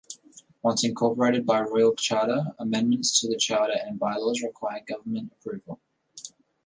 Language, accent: English, Australian English